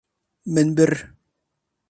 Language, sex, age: Kurdish, male, 30-39